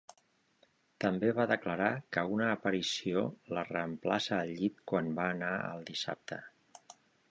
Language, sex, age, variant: Catalan, male, 50-59, Central